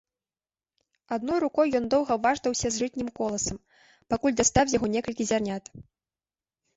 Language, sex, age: Belarusian, female, 19-29